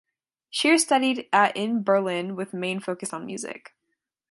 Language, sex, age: English, female, under 19